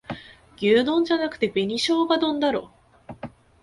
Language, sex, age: Japanese, female, 30-39